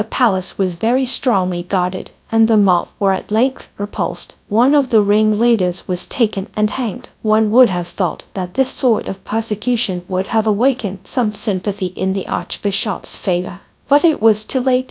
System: TTS, GradTTS